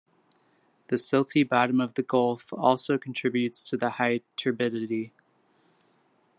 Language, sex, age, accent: English, male, 19-29, United States English